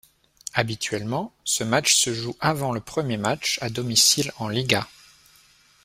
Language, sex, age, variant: French, male, 30-39, Français de métropole